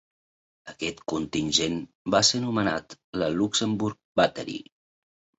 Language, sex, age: Catalan, male, 40-49